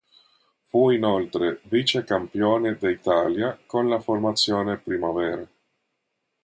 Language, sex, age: Italian, male, 30-39